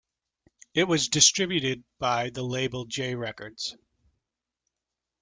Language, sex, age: English, male, 30-39